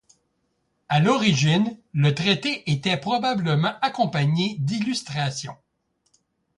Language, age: French, 60-69